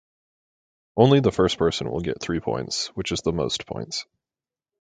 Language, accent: English, United States English